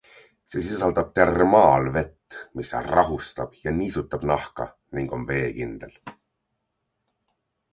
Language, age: Estonian, 40-49